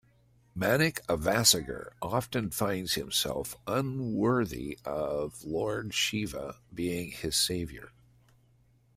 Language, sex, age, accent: English, male, 50-59, United States English